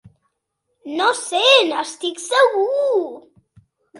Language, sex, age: Catalan, female, under 19